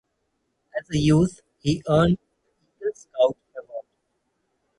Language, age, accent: English, 30-39, United States English; India and South Asia (India, Pakistan, Sri Lanka)